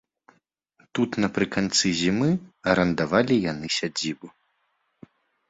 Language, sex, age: Belarusian, male, 19-29